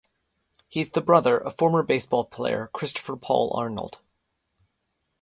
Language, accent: English, United States English